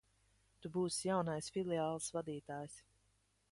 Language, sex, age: Latvian, female, 30-39